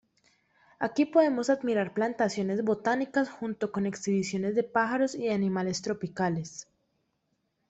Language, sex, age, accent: Spanish, female, 19-29, Caribe: Cuba, Venezuela, Puerto Rico, República Dominicana, Panamá, Colombia caribeña, México caribeño, Costa del golfo de México